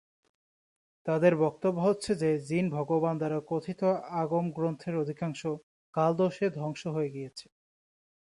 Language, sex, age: Bengali, male, 19-29